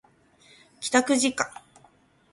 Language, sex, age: Japanese, female, 19-29